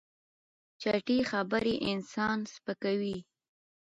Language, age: Pashto, under 19